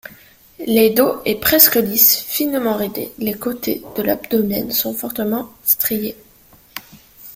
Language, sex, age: French, female, 19-29